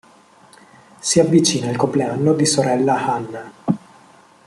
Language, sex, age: Italian, male, 19-29